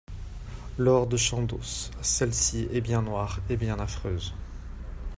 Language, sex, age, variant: French, male, 40-49, Français de métropole